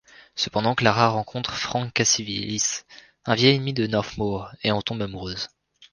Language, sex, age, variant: French, male, 19-29, Français de métropole